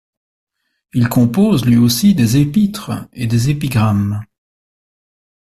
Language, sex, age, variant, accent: French, male, 50-59, Français d'Europe, Français de Belgique